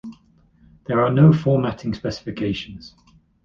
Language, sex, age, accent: English, male, 19-29, England English